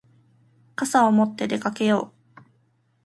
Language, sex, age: Japanese, female, 19-29